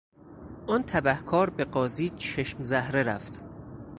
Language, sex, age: Persian, male, 30-39